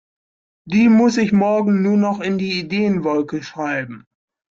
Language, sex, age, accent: German, male, 40-49, Deutschland Deutsch